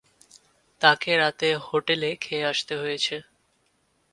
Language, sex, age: Bengali, male, 19-29